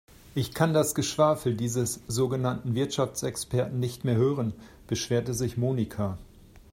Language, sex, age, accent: German, male, 50-59, Deutschland Deutsch